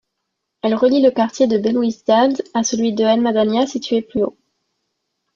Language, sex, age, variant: French, female, 19-29, Français de métropole